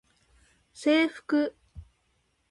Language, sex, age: Japanese, female, 19-29